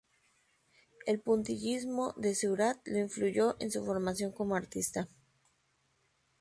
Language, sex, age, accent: Spanish, female, 30-39, México